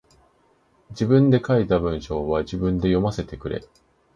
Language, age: Japanese, 19-29